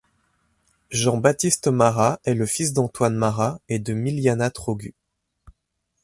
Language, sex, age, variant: French, male, 30-39, Français de métropole